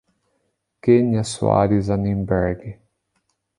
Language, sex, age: Portuguese, male, 30-39